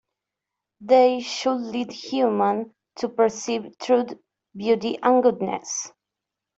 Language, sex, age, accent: English, female, 19-29, United States English